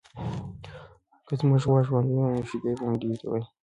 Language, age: Pashto, 19-29